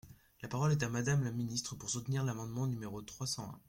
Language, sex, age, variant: French, male, under 19, Français de métropole